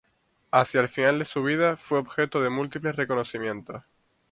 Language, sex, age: Spanish, male, 19-29